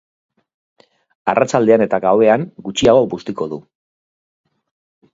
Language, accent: Basque, Erdialdekoa edo Nafarra (Gipuzkoa, Nafarroa)